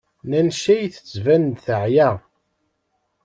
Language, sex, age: Kabyle, male, 19-29